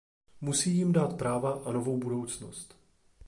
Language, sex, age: Czech, male, 30-39